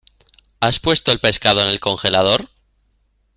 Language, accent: Spanish, España: Norte peninsular (Asturias, Castilla y León, Cantabria, País Vasco, Navarra, Aragón, La Rioja, Guadalajara, Cuenca)